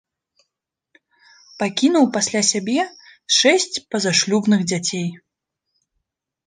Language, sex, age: Belarusian, female, 19-29